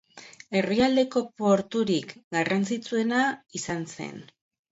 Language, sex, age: Basque, female, 40-49